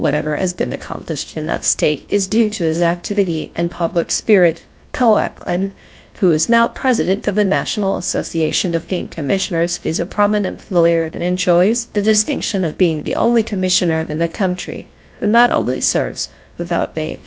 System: TTS, GlowTTS